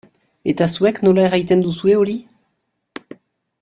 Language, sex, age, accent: Basque, male, 19-29, Nafar-lapurtarra edo Zuberotarra (Lapurdi, Nafarroa Beherea, Zuberoa)